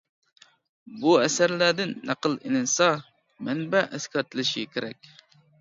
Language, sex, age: Uyghur, female, 40-49